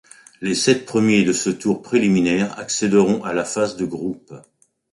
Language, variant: French, Français de métropole